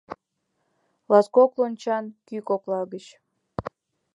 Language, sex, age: Mari, female, under 19